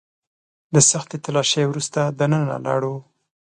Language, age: Pashto, 30-39